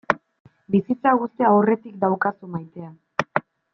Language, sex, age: Basque, male, 19-29